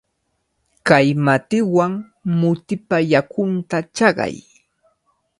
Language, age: Cajatambo North Lima Quechua, 19-29